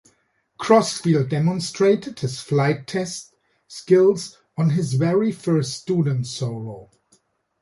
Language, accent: English, United States English